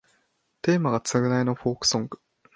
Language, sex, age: Japanese, male, 19-29